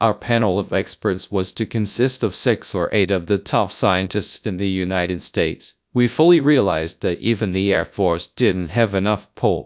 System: TTS, GradTTS